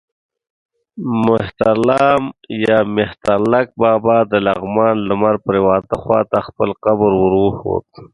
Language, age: Pashto, 30-39